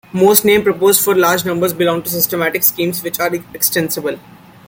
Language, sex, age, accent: English, male, 19-29, India and South Asia (India, Pakistan, Sri Lanka)